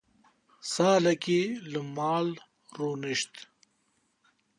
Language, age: Kurdish, 50-59